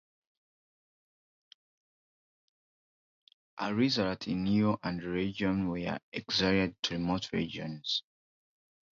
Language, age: English, 19-29